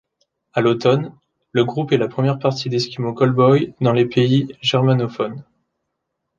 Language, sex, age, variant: French, male, 19-29, Français de métropole